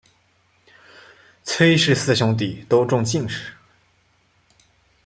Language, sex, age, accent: Chinese, male, 19-29, 出生地：湖北省